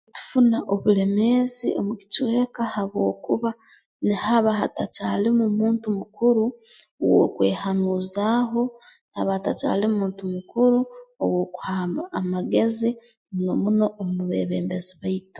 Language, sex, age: Tooro, female, 19-29